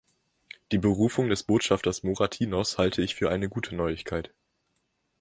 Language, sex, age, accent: German, male, 19-29, Deutschland Deutsch